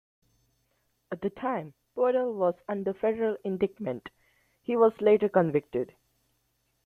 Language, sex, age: English, male, 19-29